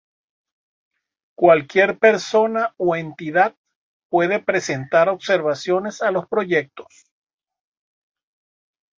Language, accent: Spanish, Caribe: Cuba, Venezuela, Puerto Rico, República Dominicana, Panamá, Colombia caribeña, México caribeño, Costa del golfo de México